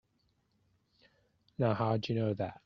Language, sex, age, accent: English, male, 30-39, New Zealand English